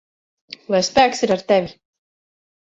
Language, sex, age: Latvian, female, 30-39